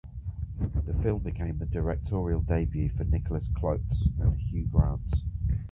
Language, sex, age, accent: English, male, 40-49, England English